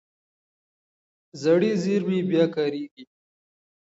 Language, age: Pashto, 19-29